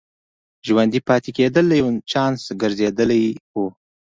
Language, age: Pashto, 19-29